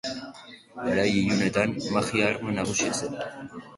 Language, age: Basque, under 19